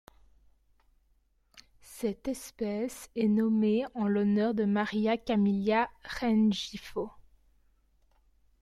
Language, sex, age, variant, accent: French, female, 19-29, Français d'Europe, Français de Belgique